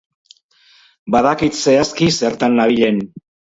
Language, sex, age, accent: Basque, male, 60-69, Mendebalekoa (Araba, Bizkaia, Gipuzkoako mendebaleko herri batzuk)